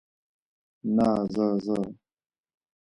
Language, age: Pashto, 19-29